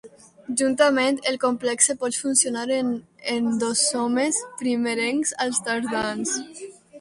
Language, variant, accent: Catalan, Nord-Occidental, aprenent (recent, des del castellà)